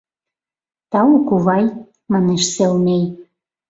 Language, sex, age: Mari, female, 30-39